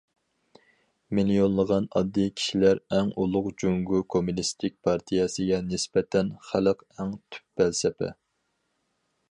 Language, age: Uyghur, 19-29